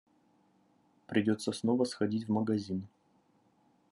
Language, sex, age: Russian, male, 19-29